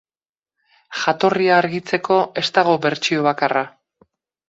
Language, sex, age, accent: Basque, female, 40-49, Mendebalekoa (Araba, Bizkaia, Gipuzkoako mendebaleko herri batzuk)